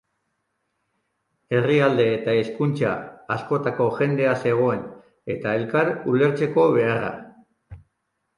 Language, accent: Basque, Mendebalekoa (Araba, Bizkaia, Gipuzkoako mendebaleko herri batzuk)